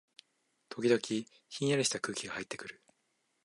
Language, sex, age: Japanese, male, 19-29